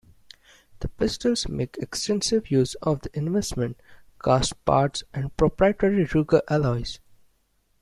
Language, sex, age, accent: English, male, 19-29, India and South Asia (India, Pakistan, Sri Lanka)